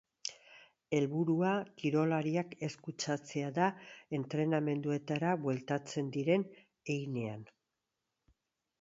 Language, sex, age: Basque, female, 50-59